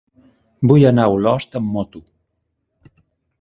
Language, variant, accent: Catalan, Central, central